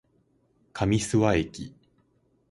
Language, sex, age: Japanese, male, 19-29